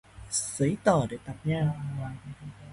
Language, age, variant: Vietnamese, 19-29, Hà Nội